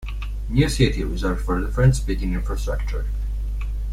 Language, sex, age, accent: English, male, under 19, United States English